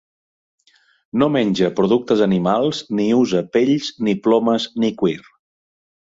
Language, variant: Catalan, Central